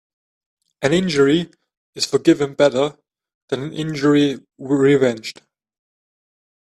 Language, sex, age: English, male, 19-29